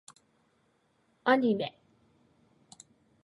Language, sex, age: Japanese, female, 50-59